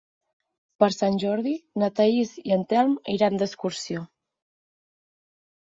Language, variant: Catalan, Central